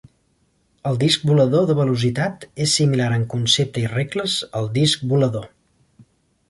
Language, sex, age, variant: Catalan, male, 40-49, Central